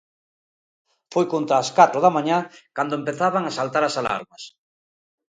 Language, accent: Galician, Oriental (común en zona oriental)